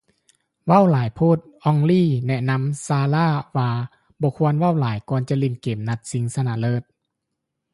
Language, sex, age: Lao, male, 30-39